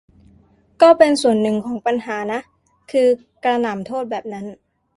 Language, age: Thai, 19-29